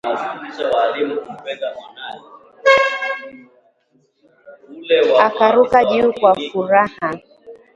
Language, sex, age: Swahili, female, 19-29